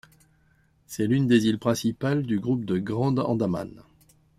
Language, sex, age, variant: French, male, 50-59, Français de métropole